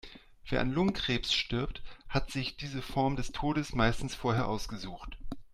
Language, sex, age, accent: German, male, 40-49, Deutschland Deutsch